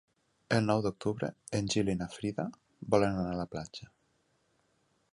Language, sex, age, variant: Catalan, male, 30-39, Nord-Occidental